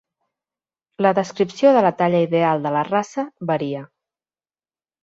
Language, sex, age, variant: Catalan, female, 30-39, Central